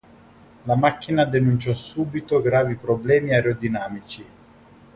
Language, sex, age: Italian, male, 30-39